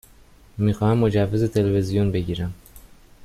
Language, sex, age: Persian, male, 19-29